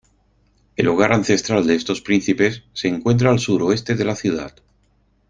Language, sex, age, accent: Spanish, male, 50-59, España: Norte peninsular (Asturias, Castilla y León, Cantabria, País Vasco, Navarra, Aragón, La Rioja, Guadalajara, Cuenca)